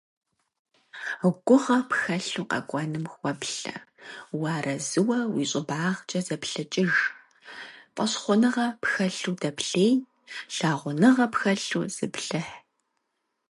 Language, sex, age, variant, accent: Kabardian, female, 30-39, Адыгэбзэ (Къэбэрдей, Кирил, псоми зэдай), Джылэхъстэней (Gilahsteney)